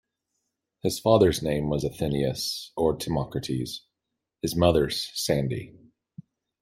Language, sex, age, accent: English, male, 30-39, United States English